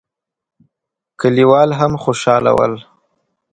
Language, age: Pashto, 19-29